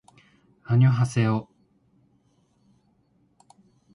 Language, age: Japanese, 19-29